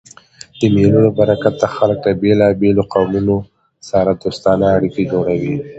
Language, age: Pashto, 19-29